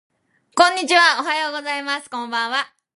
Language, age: Japanese, 19-29